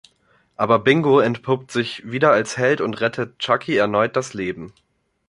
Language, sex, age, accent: German, male, 19-29, Deutschland Deutsch